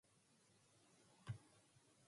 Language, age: English, 19-29